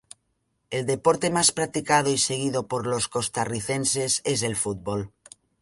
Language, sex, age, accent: Spanish, female, 50-59, España: Norte peninsular (Asturias, Castilla y León, Cantabria, País Vasco, Navarra, Aragón, La Rioja, Guadalajara, Cuenca)